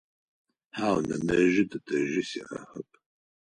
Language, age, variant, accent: Adyghe, 40-49, Адыгабзэ (Кирил, пстэумэ зэдыряе), Кıэмгуй (Çemguy)